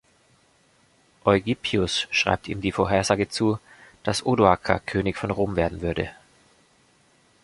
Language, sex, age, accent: German, male, 40-49, Deutschland Deutsch